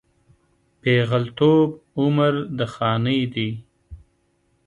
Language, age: Pashto, 30-39